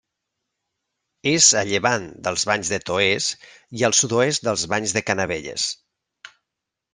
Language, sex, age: Catalan, male, 40-49